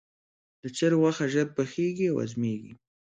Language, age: Pashto, under 19